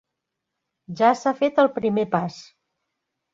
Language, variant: Catalan, Central